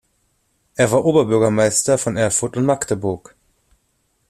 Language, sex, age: German, male, 30-39